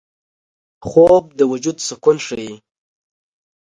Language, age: Pashto, 19-29